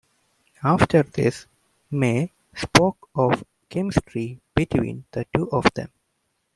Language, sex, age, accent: English, male, 19-29, United States English